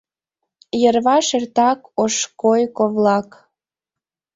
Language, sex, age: Mari, female, 19-29